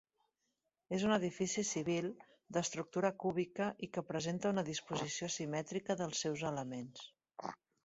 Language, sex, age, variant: Catalan, female, 30-39, Central